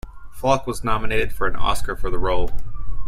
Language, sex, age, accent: English, male, 19-29, United States English